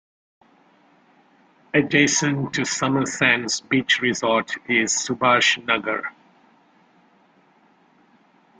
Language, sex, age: English, male, 30-39